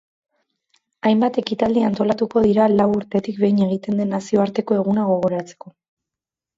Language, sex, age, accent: Basque, female, 19-29, Mendebalekoa (Araba, Bizkaia, Gipuzkoako mendebaleko herri batzuk)